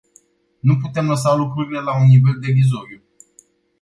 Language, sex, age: Romanian, male, 19-29